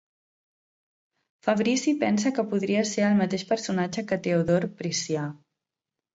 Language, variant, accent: Catalan, Central, central